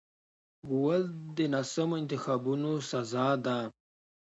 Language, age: Pashto, 30-39